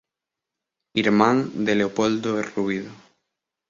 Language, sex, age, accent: Galician, male, 19-29, Central (gheada); Oriental (común en zona oriental); Normativo (estándar)